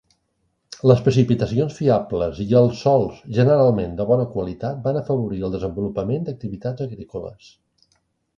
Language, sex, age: Catalan, male, 60-69